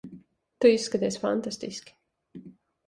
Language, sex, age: Latvian, female, 30-39